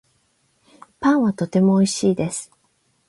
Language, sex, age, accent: Japanese, female, 50-59, 関西; 関東